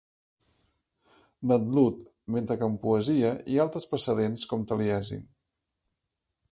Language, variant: Catalan, Central